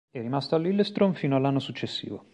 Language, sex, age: Italian, male, 40-49